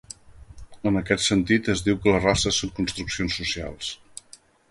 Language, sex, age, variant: Catalan, male, 50-59, Central